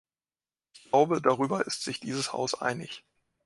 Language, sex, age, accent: German, male, 19-29, Deutschland Deutsch